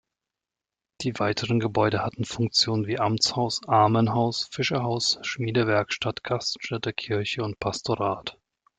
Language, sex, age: German, male, 30-39